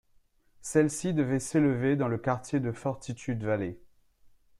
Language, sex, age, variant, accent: French, male, 40-49, Français des départements et régions d'outre-mer, Français de La Réunion